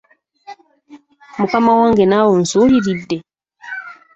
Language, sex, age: Ganda, female, 19-29